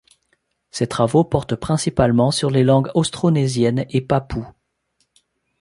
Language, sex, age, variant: French, male, 40-49, Français de métropole